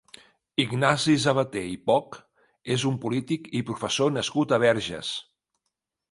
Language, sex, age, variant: Catalan, male, 40-49, Central